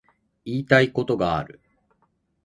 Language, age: Japanese, 40-49